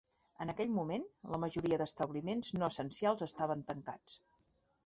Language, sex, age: Catalan, female, 40-49